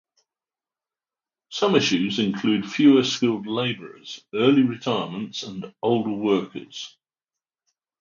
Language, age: English, 60-69